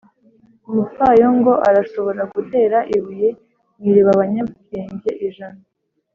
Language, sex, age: Kinyarwanda, female, 19-29